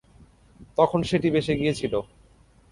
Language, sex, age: Bengali, male, 19-29